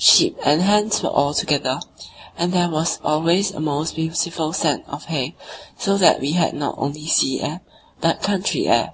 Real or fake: real